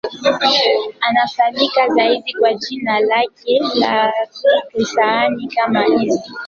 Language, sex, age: Swahili, female, 19-29